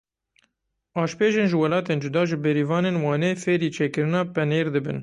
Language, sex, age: Kurdish, male, 30-39